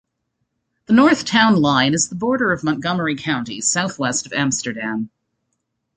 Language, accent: English, Canadian English